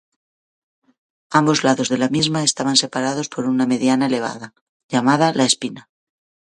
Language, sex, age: Spanish, female, 40-49